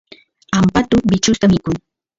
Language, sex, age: Santiago del Estero Quichua, female, 30-39